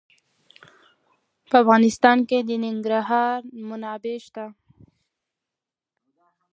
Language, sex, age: Pashto, female, 19-29